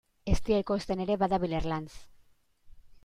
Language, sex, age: Basque, female, 40-49